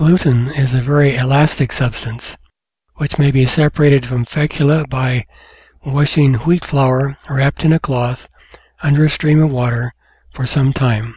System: none